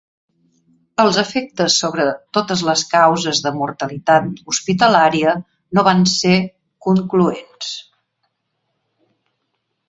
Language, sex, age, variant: Catalan, female, 60-69, Central